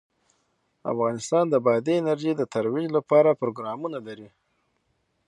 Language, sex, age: Pashto, male, 19-29